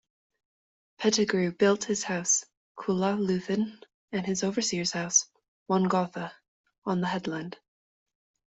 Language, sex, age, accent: English, female, 30-39, Canadian English